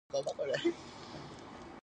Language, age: Japanese, 19-29